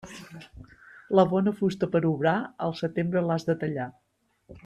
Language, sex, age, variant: Catalan, male, 30-39, Nord-Occidental